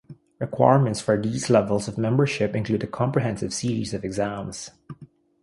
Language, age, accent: English, 30-39, Filipino